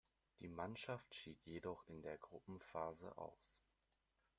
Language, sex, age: German, male, under 19